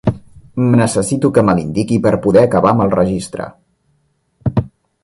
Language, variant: Catalan, Central